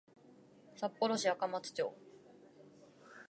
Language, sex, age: Japanese, female, 19-29